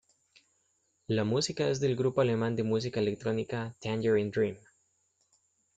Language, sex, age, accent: Spanish, male, 19-29, América central